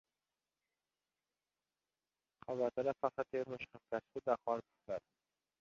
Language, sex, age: Uzbek, male, 19-29